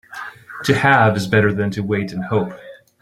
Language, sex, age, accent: English, male, 40-49, United States English